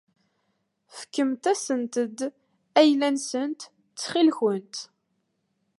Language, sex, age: Kabyle, female, 19-29